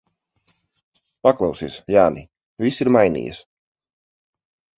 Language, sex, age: Latvian, male, 40-49